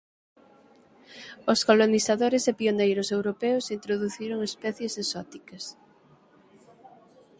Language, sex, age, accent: Galician, female, 19-29, Atlántico (seseo e gheada); Normativo (estándar)